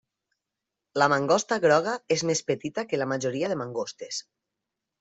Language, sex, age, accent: Catalan, female, 30-39, valencià